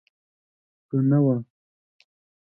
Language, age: Pashto, 19-29